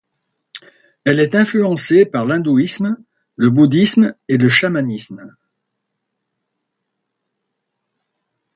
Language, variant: French, Français de métropole